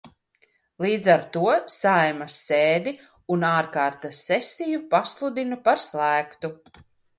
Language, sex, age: Latvian, female, 40-49